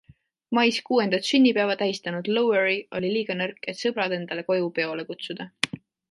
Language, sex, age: Estonian, female, 19-29